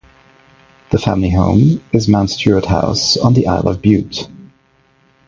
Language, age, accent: English, 30-39, England English